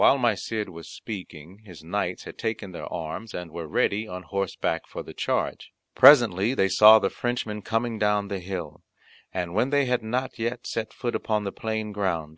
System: none